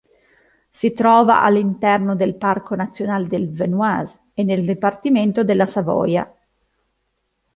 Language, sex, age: Italian, female, 30-39